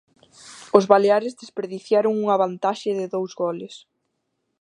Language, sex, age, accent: Galician, female, 19-29, Atlántico (seseo e gheada); Normativo (estándar)